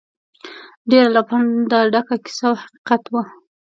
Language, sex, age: Pashto, female, 19-29